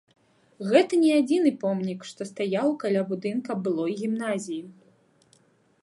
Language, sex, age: Belarusian, female, 30-39